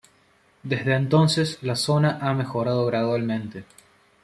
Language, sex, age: Spanish, male, 19-29